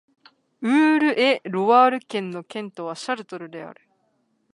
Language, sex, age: Japanese, female, 19-29